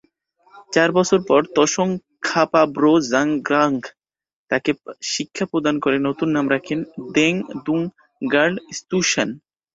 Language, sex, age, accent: Bengali, male, 19-29, Native